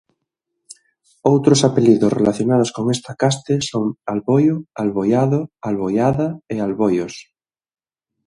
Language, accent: Galician, Oriental (común en zona oriental)